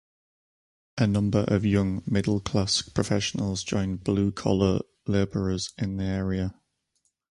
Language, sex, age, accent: English, male, 30-39, England English